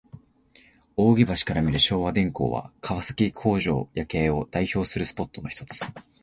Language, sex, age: Japanese, male, 19-29